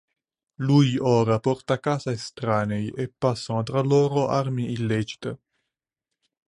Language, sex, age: Italian, male, 19-29